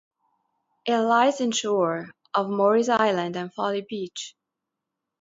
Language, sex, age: English, female, 30-39